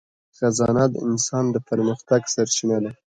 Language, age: Pashto, under 19